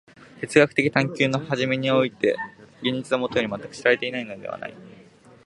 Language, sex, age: Japanese, male, 19-29